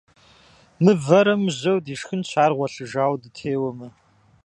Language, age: Kabardian, 40-49